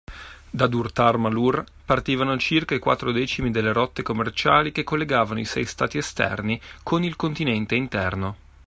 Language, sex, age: Italian, male, 30-39